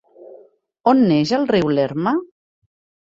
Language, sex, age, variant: Catalan, female, 40-49, Central